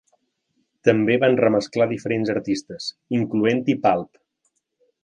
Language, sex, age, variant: Catalan, male, 40-49, Central